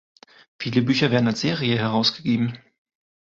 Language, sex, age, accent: German, male, 30-39, Deutschland Deutsch